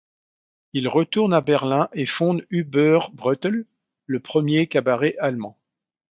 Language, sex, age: French, male, 60-69